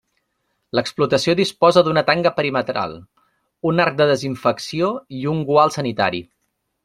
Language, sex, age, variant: Catalan, male, 30-39, Nord-Occidental